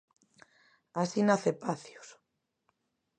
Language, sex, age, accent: Galician, female, 40-49, Normativo (estándar)